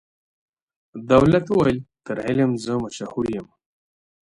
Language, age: Pashto, 30-39